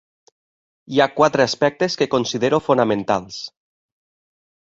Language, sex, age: Catalan, male, 40-49